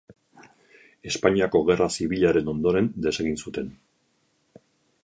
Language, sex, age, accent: Basque, male, 50-59, Erdialdekoa edo Nafarra (Gipuzkoa, Nafarroa)